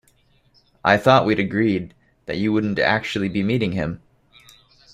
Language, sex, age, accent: English, male, 19-29, United States English